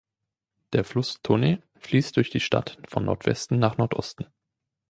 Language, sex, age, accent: German, male, 19-29, Deutschland Deutsch